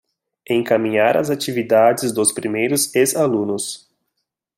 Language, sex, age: Portuguese, male, 19-29